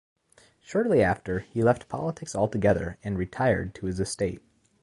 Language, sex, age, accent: English, male, 19-29, United States English